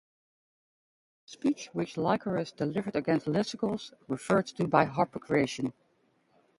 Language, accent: English, United States English